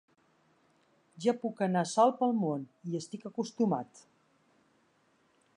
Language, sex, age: Catalan, female, 50-59